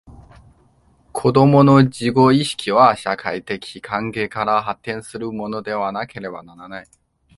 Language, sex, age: Japanese, male, 19-29